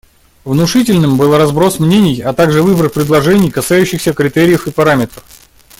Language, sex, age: Russian, male, 30-39